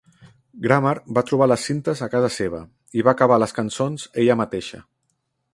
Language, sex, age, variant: Catalan, male, 30-39, Central